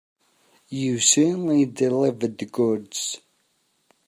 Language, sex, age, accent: English, male, 40-49, England English